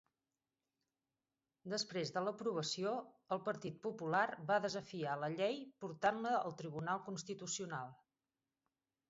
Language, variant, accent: Catalan, Central, central